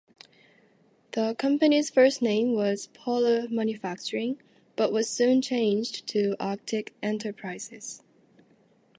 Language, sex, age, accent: English, female, 19-29, United States English